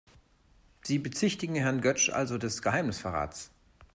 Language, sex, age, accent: German, male, 40-49, Deutschland Deutsch